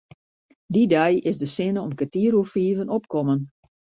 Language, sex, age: Western Frisian, female, 50-59